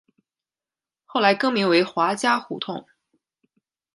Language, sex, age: Chinese, female, 19-29